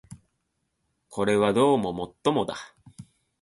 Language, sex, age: Japanese, male, 19-29